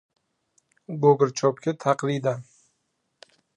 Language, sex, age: Uzbek, male, 30-39